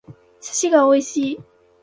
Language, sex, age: Japanese, female, 19-29